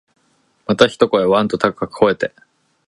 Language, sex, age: Japanese, male, 19-29